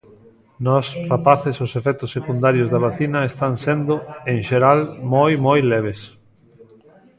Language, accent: Galician, Atlántico (seseo e gheada)